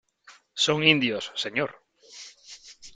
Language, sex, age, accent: Spanish, male, 40-49, España: Sur peninsular (Andalucia, Extremadura, Murcia)